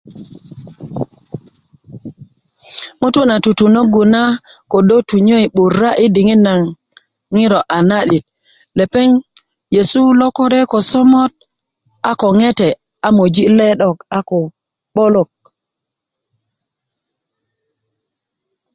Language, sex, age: Kuku, female, 40-49